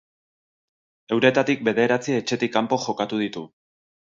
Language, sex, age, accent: Basque, male, 30-39, Erdialdekoa edo Nafarra (Gipuzkoa, Nafarroa)